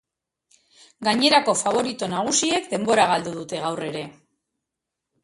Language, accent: Basque, Mendebalekoa (Araba, Bizkaia, Gipuzkoako mendebaleko herri batzuk)